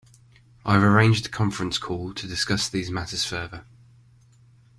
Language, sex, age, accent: English, male, 19-29, England English